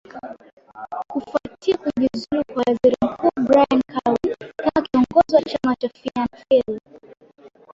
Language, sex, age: Swahili, female, 19-29